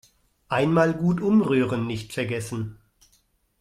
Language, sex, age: German, male, 50-59